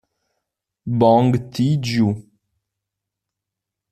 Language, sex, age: Italian, male, 19-29